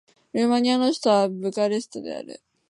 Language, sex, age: Japanese, female, 19-29